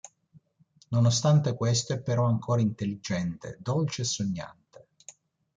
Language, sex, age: Italian, male, 60-69